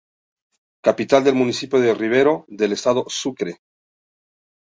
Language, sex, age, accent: Spanish, male, 40-49, México